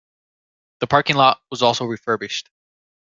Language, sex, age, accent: English, male, 19-29, United States English